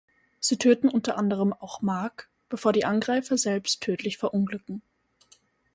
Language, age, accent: German, 19-29, Österreichisches Deutsch